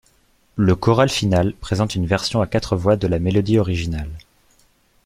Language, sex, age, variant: French, male, 19-29, Français de métropole